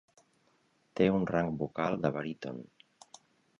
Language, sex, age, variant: Catalan, male, 50-59, Central